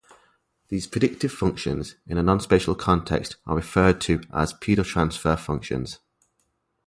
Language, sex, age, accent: English, male, 30-39, England English